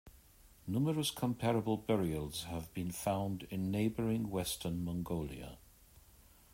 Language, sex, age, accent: English, male, 60-69, England English